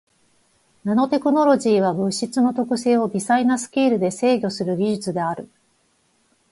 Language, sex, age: Japanese, female, 40-49